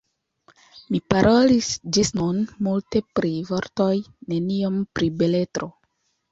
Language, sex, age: Esperanto, female, 19-29